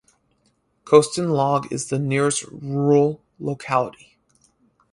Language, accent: English, United States English